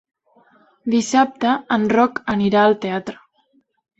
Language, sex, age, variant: Catalan, female, 19-29, Balear